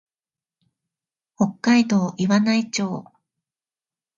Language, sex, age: Japanese, female, 40-49